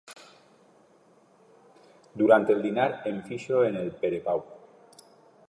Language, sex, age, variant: Catalan, male, 50-59, Alacantí